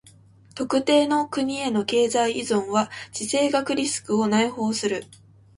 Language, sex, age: Japanese, female, 19-29